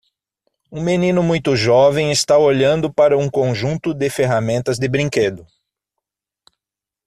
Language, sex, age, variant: Portuguese, male, 40-49, Portuguese (Brasil)